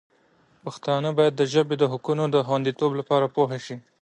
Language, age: Pashto, 19-29